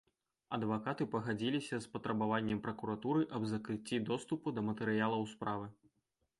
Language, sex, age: Belarusian, male, 19-29